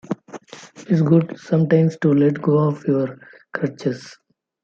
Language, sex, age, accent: English, male, 30-39, India and South Asia (India, Pakistan, Sri Lanka)